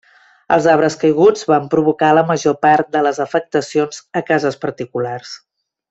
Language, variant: Catalan, Central